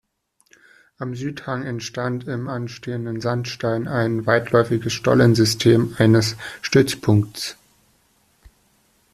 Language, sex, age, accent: German, male, 19-29, Deutschland Deutsch